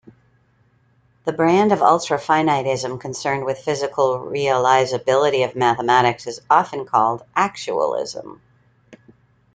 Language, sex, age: English, female, 50-59